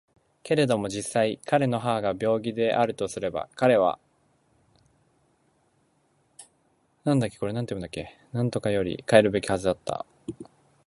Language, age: Japanese, 19-29